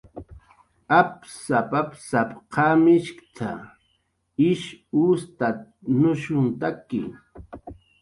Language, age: Jaqaru, 40-49